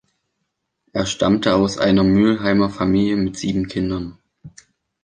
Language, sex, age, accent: German, male, under 19, Deutschland Deutsch